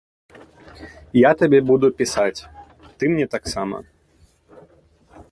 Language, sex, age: Belarusian, male, 19-29